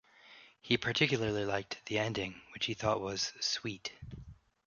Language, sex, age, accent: English, male, 19-29, United States English